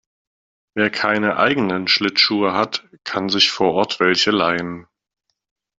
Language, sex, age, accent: German, male, 30-39, Deutschland Deutsch